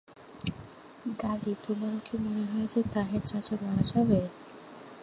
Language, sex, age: Bengali, female, 19-29